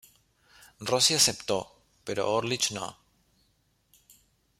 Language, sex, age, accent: Spanish, male, 40-49, Rioplatense: Argentina, Uruguay, este de Bolivia, Paraguay